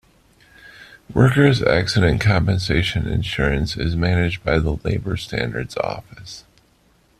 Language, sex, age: English, male, 30-39